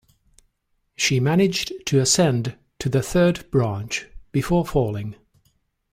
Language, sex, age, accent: English, male, 40-49, England English